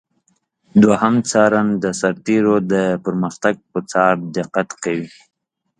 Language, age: Pashto, 19-29